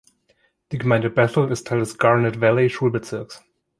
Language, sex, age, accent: German, male, 19-29, Deutschland Deutsch